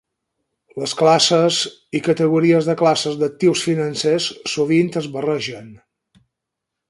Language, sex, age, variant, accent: Catalan, male, 50-59, Balear, menorquí